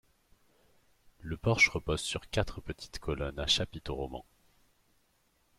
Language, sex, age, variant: French, male, 19-29, Français de métropole